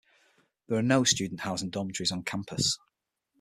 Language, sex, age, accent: English, male, 40-49, England English